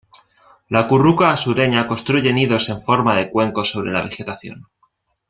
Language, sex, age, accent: Spanish, male, 19-29, España: Centro-Sur peninsular (Madrid, Toledo, Castilla-La Mancha)